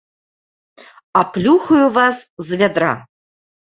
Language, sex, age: Belarusian, female, 40-49